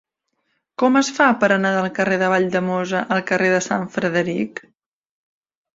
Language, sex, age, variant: Catalan, female, 30-39, Central